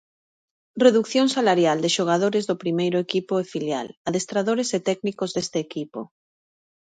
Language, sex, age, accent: Galician, female, 40-49, Oriental (común en zona oriental)